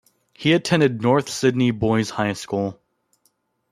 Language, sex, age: English, male, under 19